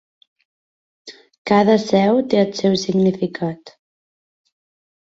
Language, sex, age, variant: Catalan, female, 19-29, Balear